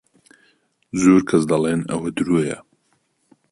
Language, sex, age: Central Kurdish, male, 30-39